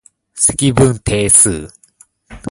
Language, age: Japanese, 19-29